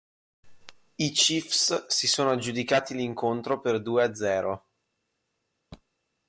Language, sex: Italian, male